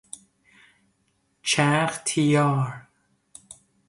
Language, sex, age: Persian, male, 30-39